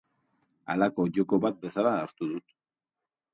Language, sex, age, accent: Basque, male, 40-49, Erdialdekoa edo Nafarra (Gipuzkoa, Nafarroa)